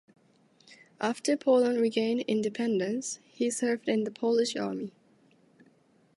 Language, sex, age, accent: English, female, 19-29, United States English